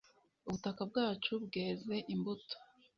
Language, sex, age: Kinyarwanda, female, 19-29